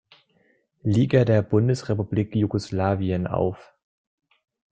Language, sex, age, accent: German, male, 19-29, Schweizerdeutsch